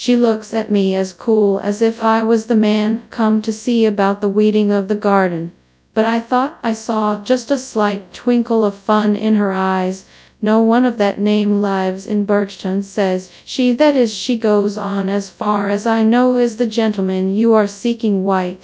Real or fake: fake